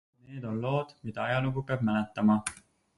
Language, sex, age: Estonian, male, 19-29